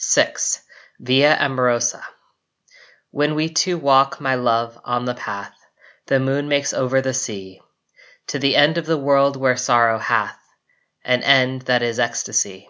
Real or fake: real